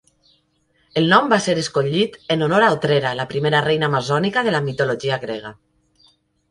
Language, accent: Catalan, valencià